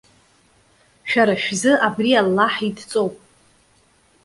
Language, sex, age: Abkhazian, female, 30-39